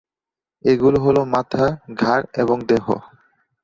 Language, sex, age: Bengali, male, 19-29